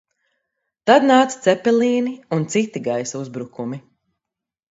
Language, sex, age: Latvian, female, 40-49